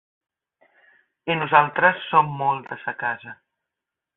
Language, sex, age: Catalan, female, 50-59